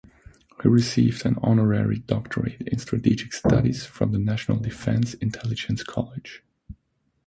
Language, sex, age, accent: English, male, 19-29, German English